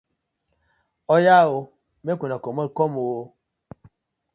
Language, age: Nigerian Pidgin, 40-49